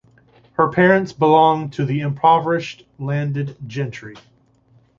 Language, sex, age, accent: English, male, 30-39, United States English